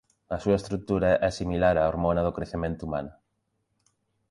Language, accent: Galician, Normativo (estándar)